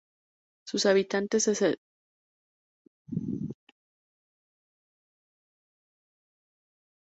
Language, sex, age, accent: Spanish, female, 30-39, México